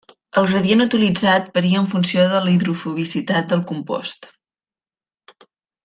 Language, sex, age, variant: Catalan, female, 19-29, Central